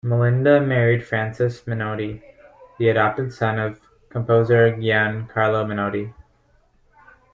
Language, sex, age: English, male, 19-29